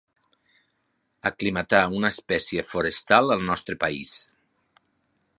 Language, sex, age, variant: Catalan, male, 50-59, Septentrional